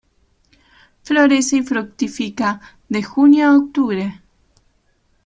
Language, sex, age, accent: Spanish, female, 19-29, Rioplatense: Argentina, Uruguay, este de Bolivia, Paraguay